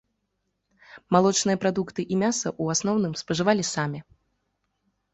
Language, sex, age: Belarusian, female, 19-29